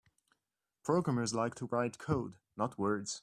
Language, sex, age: English, male, 19-29